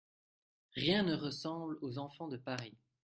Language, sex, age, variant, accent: French, male, 19-29, Français d'Europe, Français de Belgique